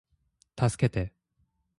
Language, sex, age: Japanese, male, 30-39